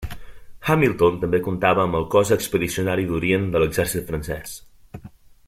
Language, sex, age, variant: Catalan, male, 30-39, Central